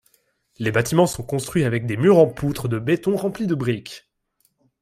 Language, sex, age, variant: French, male, 19-29, Français de métropole